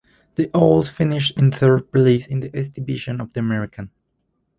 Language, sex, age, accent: English, male, under 19, United States English